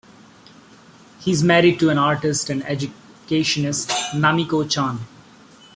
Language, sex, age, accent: English, male, 30-39, India and South Asia (India, Pakistan, Sri Lanka)